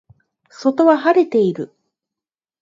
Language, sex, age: Japanese, female, 30-39